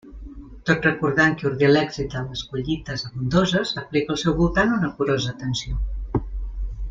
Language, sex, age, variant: Catalan, male, 40-49, Central